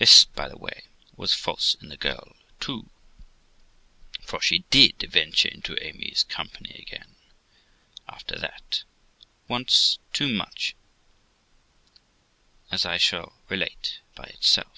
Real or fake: real